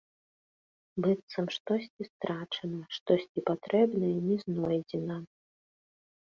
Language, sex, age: Belarusian, female, 40-49